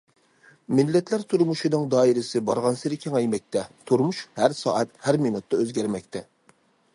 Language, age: Uyghur, 30-39